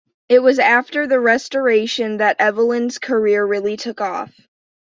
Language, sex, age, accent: English, female, under 19, United States English